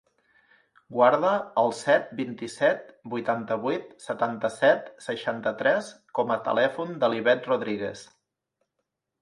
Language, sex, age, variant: Catalan, male, 40-49, Central